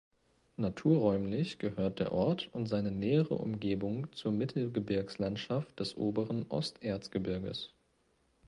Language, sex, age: German, male, 19-29